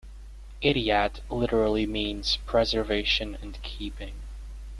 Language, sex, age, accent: English, male, under 19, Canadian English